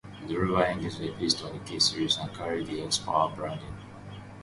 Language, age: English, 30-39